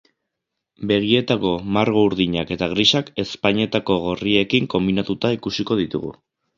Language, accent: Basque, Erdialdekoa edo Nafarra (Gipuzkoa, Nafarroa)